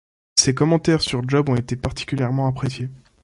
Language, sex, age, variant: French, male, under 19, Français de métropole